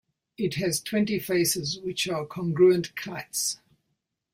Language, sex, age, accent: English, male, 70-79, New Zealand English